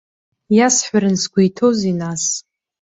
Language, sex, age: Abkhazian, female, under 19